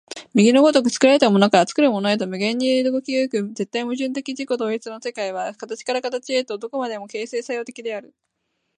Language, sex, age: Japanese, female, 19-29